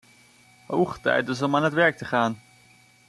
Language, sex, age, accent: Dutch, male, 19-29, Nederlands Nederlands